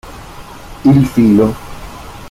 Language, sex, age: Italian, male, 50-59